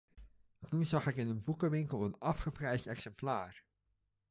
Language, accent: Dutch, Nederlands Nederlands